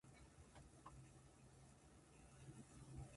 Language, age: Japanese, 19-29